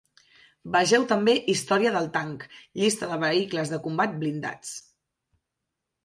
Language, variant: Catalan, Central